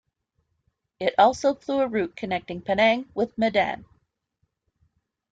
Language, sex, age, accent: English, female, 40-49, Canadian English